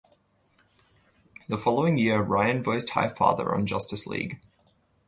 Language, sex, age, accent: English, male, 19-29, Australian English